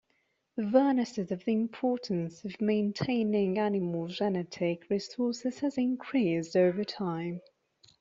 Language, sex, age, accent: English, female, 19-29, England English